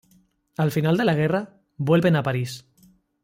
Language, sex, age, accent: Spanish, male, 30-39, España: Sur peninsular (Andalucia, Extremadura, Murcia)